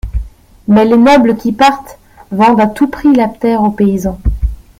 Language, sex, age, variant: French, female, 19-29, Français de métropole